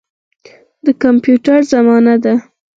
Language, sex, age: Pashto, female, under 19